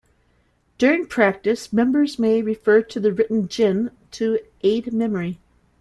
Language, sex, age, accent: English, female, 50-59, United States English